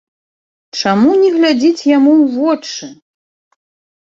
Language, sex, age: Belarusian, female, 40-49